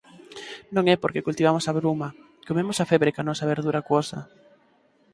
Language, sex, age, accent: Galician, male, 19-29, Normativo (estándar)